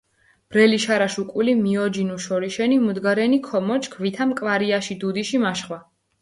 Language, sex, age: Mingrelian, female, 19-29